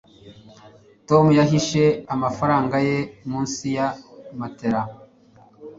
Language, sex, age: Kinyarwanda, male, 30-39